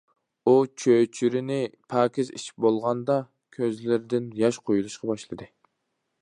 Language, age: Uyghur, 19-29